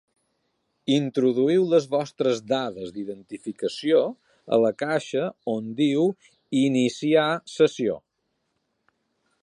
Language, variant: Catalan, Balear